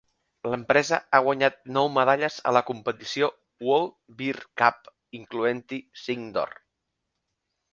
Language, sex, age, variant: Catalan, male, 30-39, Central